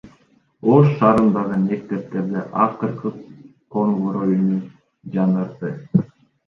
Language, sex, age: Kyrgyz, male, 19-29